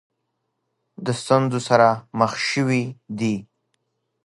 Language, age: Pashto, 30-39